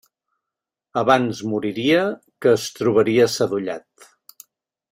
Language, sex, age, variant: Catalan, male, 50-59, Central